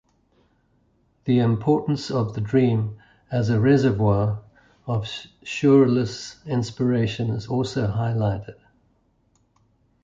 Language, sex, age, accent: English, male, 70-79, Southern African (South Africa, Zimbabwe, Namibia)